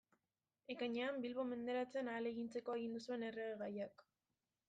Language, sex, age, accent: Basque, female, 19-29, Mendebalekoa (Araba, Bizkaia, Gipuzkoako mendebaleko herri batzuk)